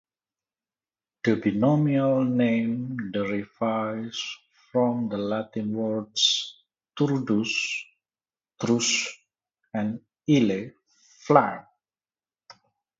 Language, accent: English, United States English